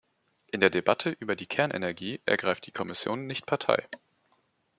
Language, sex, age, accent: German, male, 19-29, Deutschland Deutsch